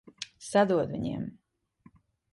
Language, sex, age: Latvian, female, 30-39